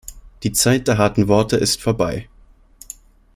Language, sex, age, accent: German, male, 19-29, Deutschland Deutsch